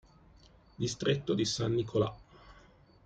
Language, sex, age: Italian, male, 50-59